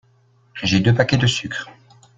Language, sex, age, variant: French, male, 19-29, Français de métropole